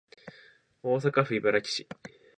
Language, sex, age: Japanese, male, 19-29